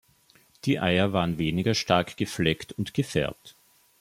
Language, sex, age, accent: German, male, 19-29, Österreichisches Deutsch